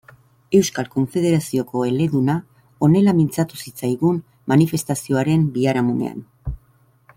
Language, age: Basque, 50-59